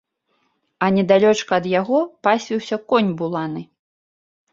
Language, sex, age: Belarusian, female, 30-39